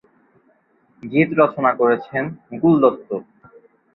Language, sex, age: Bengali, male, 19-29